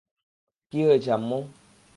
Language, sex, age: Bengali, male, 19-29